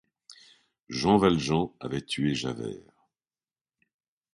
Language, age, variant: French, 50-59, Français de métropole